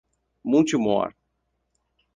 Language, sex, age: Portuguese, male, 19-29